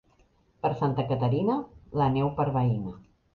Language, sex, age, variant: Catalan, female, 50-59, Central